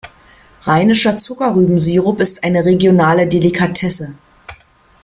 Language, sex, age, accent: German, female, 50-59, Deutschland Deutsch